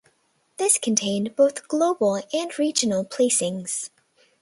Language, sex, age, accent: English, female, under 19, United States English